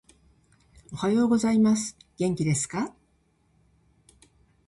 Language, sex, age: Japanese, female, 60-69